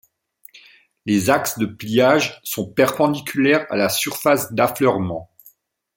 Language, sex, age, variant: French, male, 50-59, Français de métropole